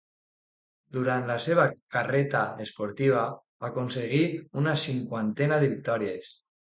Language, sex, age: Catalan, male, 19-29